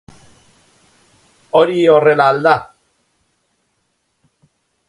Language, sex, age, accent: Basque, male, 50-59, Mendebalekoa (Araba, Bizkaia, Gipuzkoako mendebaleko herri batzuk)